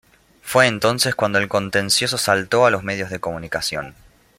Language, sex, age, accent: Spanish, male, 19-29, Rioplatense: Argentina, Uruguay, este de Bolivia, Paraguay